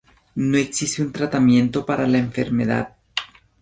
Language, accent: Spanish, Andino-Pacífico: Colombia, Perú, Ecuador, oeste de Bolivia y Venezuela andina